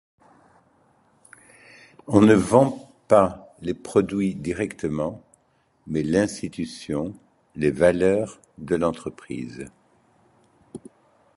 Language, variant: French, Français de métropole